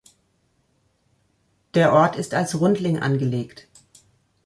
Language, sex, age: German, female, 40-49